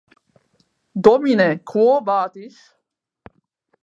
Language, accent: German, Schweizerdeutsch